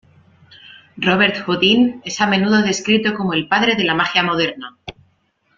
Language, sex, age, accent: Spanish, female, 30-39, España: Centro-Sur peninsular (Madrid, Toledo, Castilla-La Mancha)